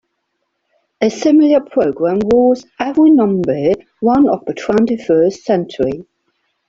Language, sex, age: English, female, 40-49